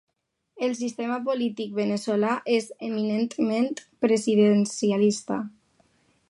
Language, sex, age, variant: Catalan, female, under 19, Alacantí